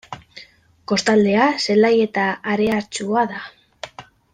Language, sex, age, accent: Basque, female, 19-29, Mendebalekoa (Araba, Bizkaia, Gipuzkoako mendebaleko herri batzuk)